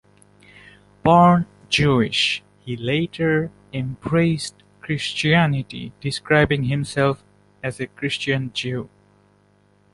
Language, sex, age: English, male, 19-29